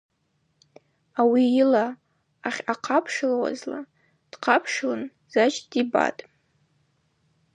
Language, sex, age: Abaza, female, 19-29